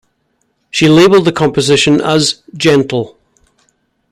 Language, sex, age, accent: English, male, 60-69, Scottish English